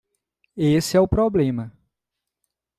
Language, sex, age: Portuguese, male, 40-49